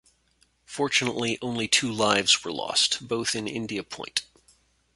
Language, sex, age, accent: English, male, 50-59, Canadian English